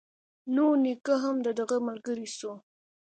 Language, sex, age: Pashto, female, 19-29